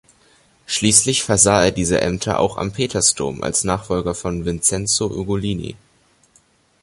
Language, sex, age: German, male, under 19